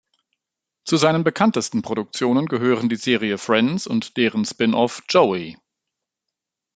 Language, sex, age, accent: German, male, 40-49, Deutschland Deutsch